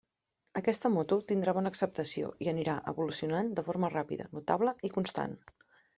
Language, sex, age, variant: Catalan, female, 30-39, Central